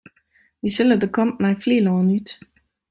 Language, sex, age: Western Frisian, female, 30-39